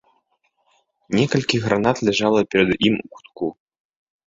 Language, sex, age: Belarusian, male, 19-29